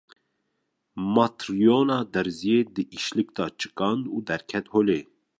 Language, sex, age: Kurdish, male, 30-39